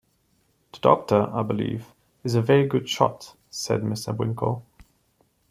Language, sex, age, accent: English, male, 19-29, United States English